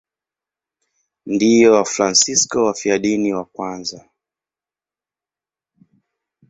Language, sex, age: Swahili, male, 19-29